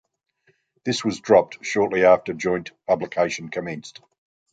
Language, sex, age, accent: English, male, 60-69, Australian English